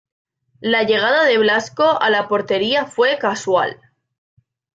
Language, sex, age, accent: Spanish, female, 19-29, España: Norte peninsular (Asturias, Castilla y León, Cantabria, País Vasco, Navarra, Aragón, La Rioja, Guadalajara, Cuenca)